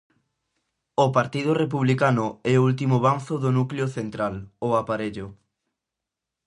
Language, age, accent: Galician, 19-29, Atlántico (seseo e gheada)